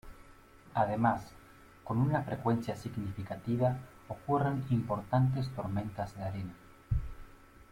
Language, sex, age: Spanish, male, 30-39